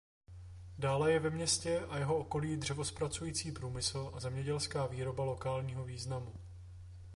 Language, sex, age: Czech, male, 30-39